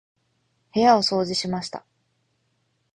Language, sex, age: Japanese, female, 30-39